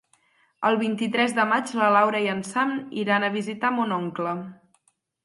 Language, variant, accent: Catalan, Central, tarragoní